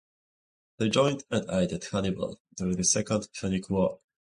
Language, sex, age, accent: English, male, 19-29, England English